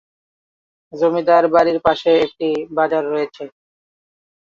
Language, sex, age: Bengali, male, 19-29